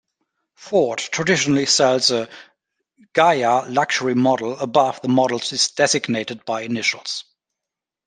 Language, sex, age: English, male, 30-39